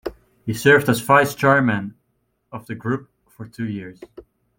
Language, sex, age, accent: English, male, 19-29, England English